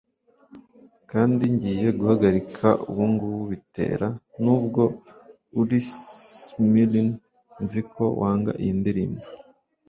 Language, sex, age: Kinyarwanda, male, 19-29